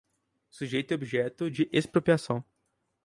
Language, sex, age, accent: Portuguese, male, 19-29, Mineiro